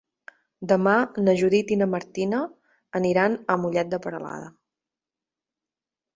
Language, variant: Catalan, Septentrional